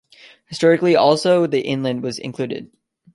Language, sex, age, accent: English, male, under 19, United States English